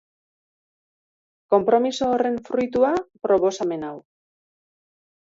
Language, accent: Basque, Erdialdekoa edo Nafarra (Gipuzkoa, Nafarroa)